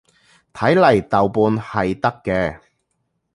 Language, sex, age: Cantonese, male, 40-49